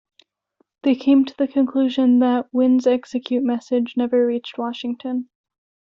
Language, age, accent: English, 19-29, United States English